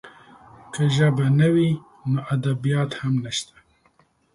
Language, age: Pashto, 40-49